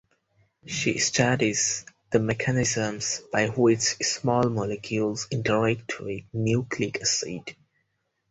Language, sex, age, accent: English, male, 19-29, United States English